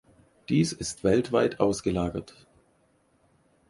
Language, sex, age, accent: German, male, 30-39, Deutschland Deutsch